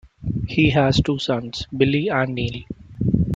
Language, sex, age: English, male, 19-29